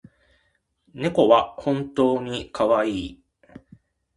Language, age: Japanese, 50-59